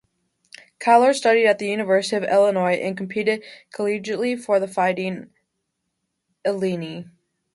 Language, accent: English, United States English